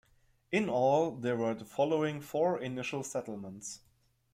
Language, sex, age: English, male, 30-39